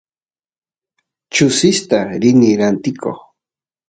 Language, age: Santiago del Estero Quichua, 30-39